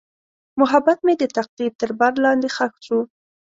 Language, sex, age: Pashto, female, 19-29